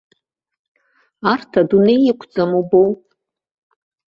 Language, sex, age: Abkhazian, female, 60-69